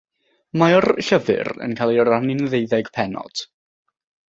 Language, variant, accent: Welsh, South-Eastern Welsh, Y Deyrnas Unedig Cymraeg